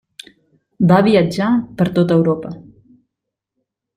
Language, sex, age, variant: Catalan, female, 19-29, Central